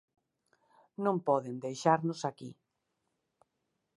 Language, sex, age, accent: Galician, female, 40-49, Oriental (común en zona oriental)